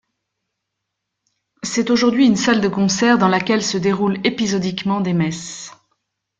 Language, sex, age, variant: French, female, 50-59, Français de métropole